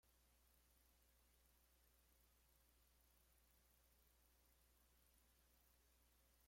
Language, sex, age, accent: English, male, 40-49, United States English